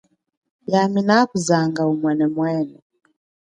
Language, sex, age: Chokwe, female, 40-49